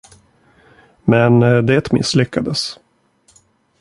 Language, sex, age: Swedish, male, 40-49